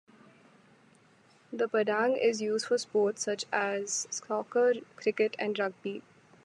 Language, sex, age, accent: English, female, 19-29, India and South Asia (India, Pakistan, Sri Lanka)